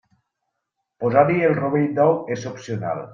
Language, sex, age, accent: Catalan, male, 40-49, valencià